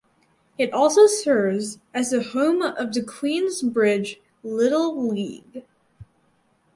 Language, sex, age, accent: English, female, under 19, United States English